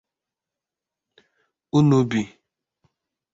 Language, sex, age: Igbo, male, 19-29